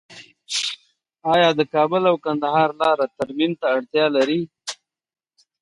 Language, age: Pashto, 30-39